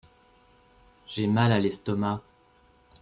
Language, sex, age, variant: French, male, 40-49, Français de métropole